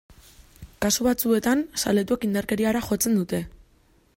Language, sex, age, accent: Basque, female, 19-29, Mendebalekoa (Araba, Bizkaia, Gipuzkoako mendebaleko herri batzuk)